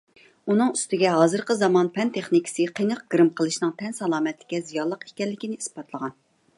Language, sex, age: Uyghur, female, 30-39